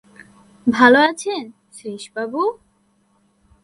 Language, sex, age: Bengali, female, 19-29